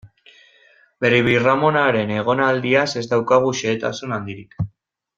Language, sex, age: Basque, male, 19-29